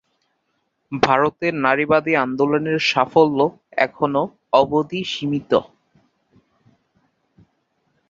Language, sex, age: Bengali, male, 19-29